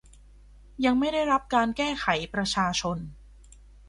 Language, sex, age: Thai, female, 19-29